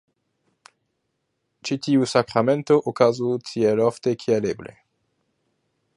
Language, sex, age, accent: Esperanto, male, under 19, Internacia